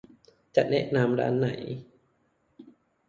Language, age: Thai, 19-29